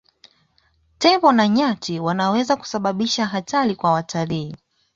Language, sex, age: Swahili, female, 19-29